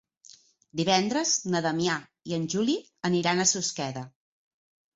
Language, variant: Catalan, Central